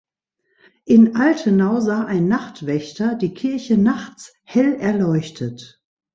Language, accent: German, Deutschland Deutsch